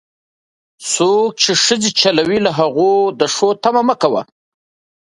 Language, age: Pashto, 30-39